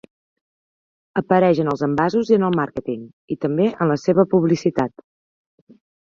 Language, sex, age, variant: Catalan, female, 40-49, Central